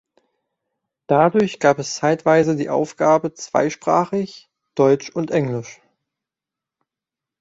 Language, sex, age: German, male, 19-29